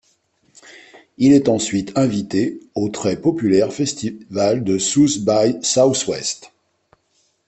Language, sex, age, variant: French, male, 50-59, Français de métropole